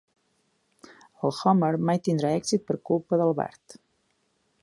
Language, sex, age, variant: Catalan, female, 40-49, Central